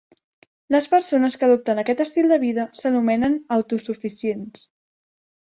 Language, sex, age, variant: Catalan, female, under 19, Central